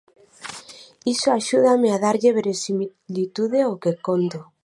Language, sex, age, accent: Galician, female, 30-39, Atlántico (seseo e gheada)